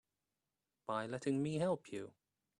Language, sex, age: English, male, 30-39